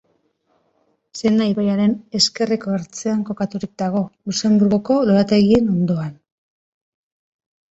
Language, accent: Basque, Mendebalekoa (Araba, Bizkaia, Gipuzkoako mendebaleko herri batzuk)